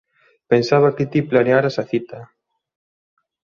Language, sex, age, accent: Galician, male, 30-39, Normativo (estándar)